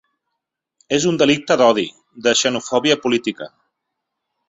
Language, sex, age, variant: Catalan, male, 40-49, Central